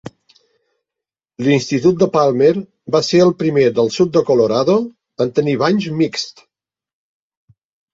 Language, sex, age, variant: Catalan, male, 60-69, Central